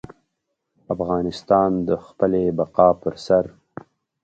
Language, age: Pashto, 19-29